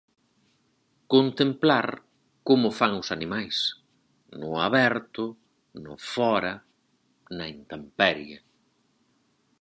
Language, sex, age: Galician, male, 40-49